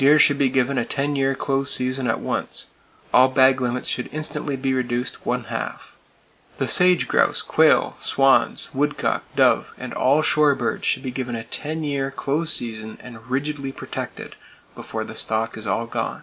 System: none